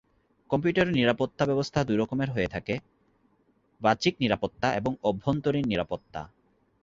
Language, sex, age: Bengali, male, 19-29